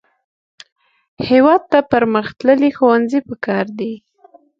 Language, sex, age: Pashto, female, 30-39